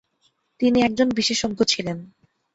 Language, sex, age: Bengali, female, 19-29